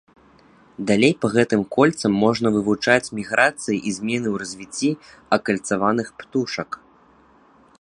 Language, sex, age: Belarusian, male, 19-29